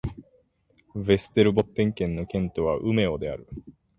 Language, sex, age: Japanese, male, 19-29